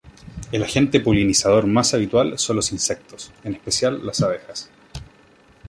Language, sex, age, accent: Spanish, male, 19-29, Chileno: Chile, Cuyo